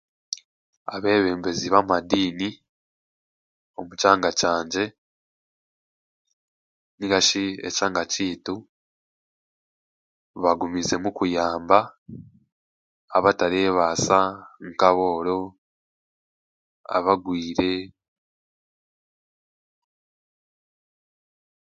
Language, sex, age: Chiga, male, 19-29